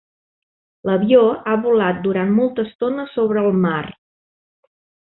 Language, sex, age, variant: Catalan, female, 40-49, Central